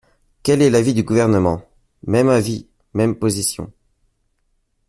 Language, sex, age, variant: French, male, 19-29, Français de métropole